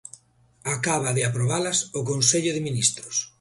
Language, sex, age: Galician, male, 50-59